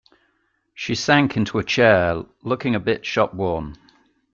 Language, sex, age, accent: English, male, 50-59, England English